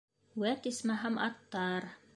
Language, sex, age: Bashkir, female, 50-59